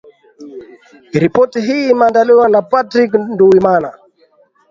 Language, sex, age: Swahili, male, 19-29